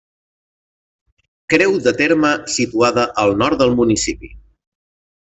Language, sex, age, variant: Catalan, male, 40-49, Central